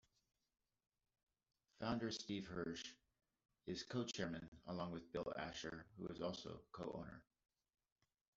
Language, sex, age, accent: English, male, 50-59, United States English